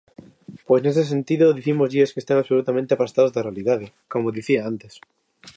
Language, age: Galician, under 19